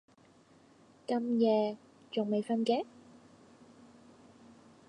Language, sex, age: Cantonese, female, 30-39